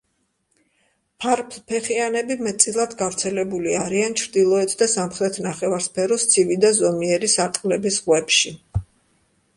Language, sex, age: Georgian, female, 60-69